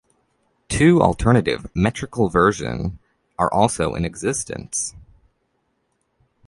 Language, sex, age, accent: English, male, under 19, United States English